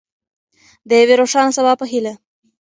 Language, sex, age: Pashto, female, 19-29